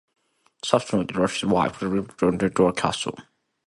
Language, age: English, 19-29